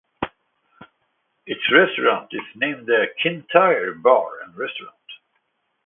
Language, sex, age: English, male, 50-59